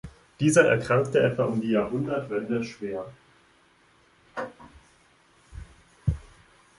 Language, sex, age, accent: German, male, 19-29, Deutschland Deutsch